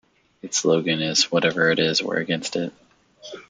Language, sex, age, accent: English, male, 30-39, United States English